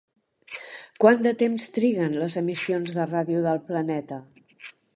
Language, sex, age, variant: Catalan, female, 50-59, Central